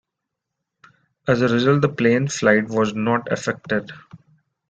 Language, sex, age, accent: English, male, 19-29, India and South Asia (India, Pakistan, Sri Lanka)